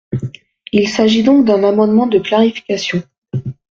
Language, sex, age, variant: French, female, 19-29, Français de métropole